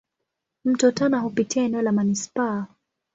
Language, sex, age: Swahili, female, 19-29